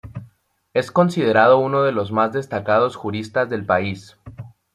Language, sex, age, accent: Spanish, male, 19-29, México